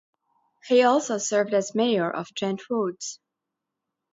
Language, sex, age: English, female, 30-39